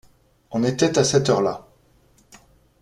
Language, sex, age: French, male, 30-39